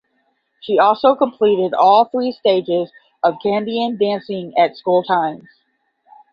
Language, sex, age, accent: English, female, 40-49, United States English; Midwestern